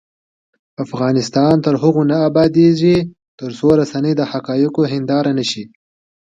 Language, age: Pashto, 19-29